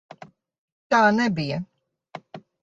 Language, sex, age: Latvian, female, 40-49